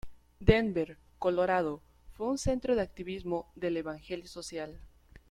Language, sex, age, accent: Spanish, female, under 19, Andino-Pacífico: Colombia, Perú, Ecuador, oeste de Bolivia y Venezuela andina